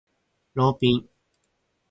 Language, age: Japanese, 19-29